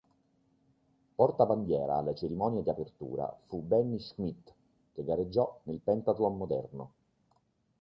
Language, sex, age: Italian, male, 50-59